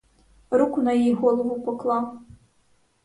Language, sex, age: Ukrainian, female, 19-29